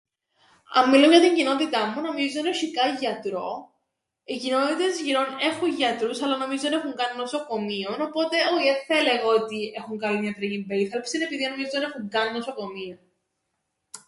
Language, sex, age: Greek, female, 19-29